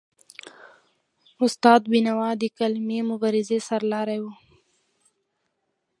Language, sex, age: Pashto, female, 19-29